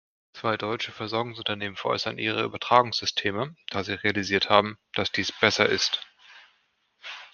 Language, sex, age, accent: German, male, 40-49, Deutschland Deutsch